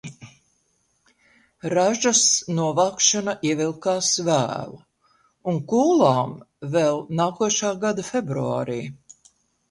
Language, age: Latvian, 80-89